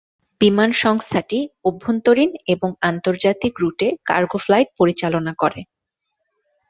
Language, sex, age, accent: Bengali, female, 19-29, প্রমিত বাংলা